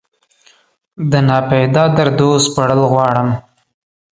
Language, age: Pashto, 19-29